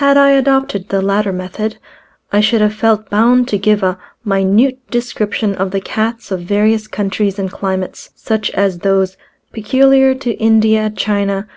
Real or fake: real